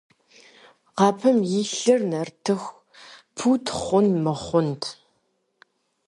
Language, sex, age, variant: Kabardian, female, 30-39, Адыгэбзэ (Къэбэрдей, Кирил, псоми зэдай)